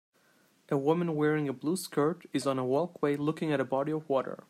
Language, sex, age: English, male, 30-39